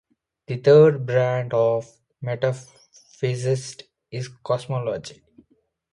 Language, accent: English, India and South Asia (India, Pakistan, Sri Lanka)